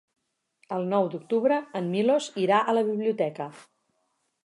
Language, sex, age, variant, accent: Catalan, female, 40-49, Central, central; Oriental